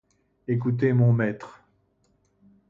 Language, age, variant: French, 70-79, Français de métropole